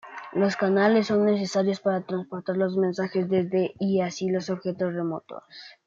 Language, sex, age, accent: Spanish, male, under 19, España: Norte peninsular (Asturias, Castilla y León, Cantabria, País Vasco, Navarra, Aragón, La Rioja, Guadalajara, Cuenca)